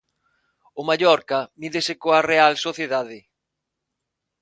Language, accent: Galician, Normativo (estándar); Neofalante